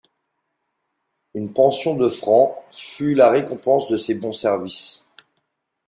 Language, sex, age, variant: French, male, 40-49, Français de métropole